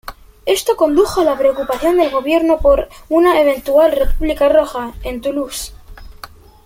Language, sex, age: Spanish, male, under 19